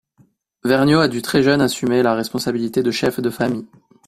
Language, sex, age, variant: French, male, 30-39, Français de métropole